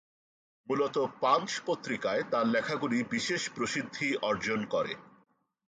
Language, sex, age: Bengali, male, 40-49